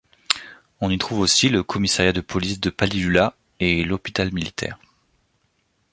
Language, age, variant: French, 30-39, Français de métropole